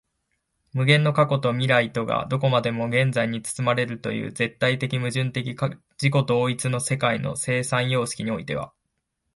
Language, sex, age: Japanese, male, 19-29